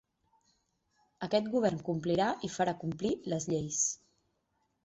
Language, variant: Catalan, Central